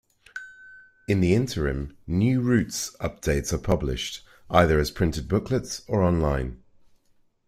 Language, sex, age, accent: English, male, 40-49, England English